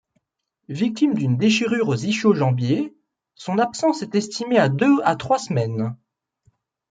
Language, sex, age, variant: French, male, 19-29, Français de métropole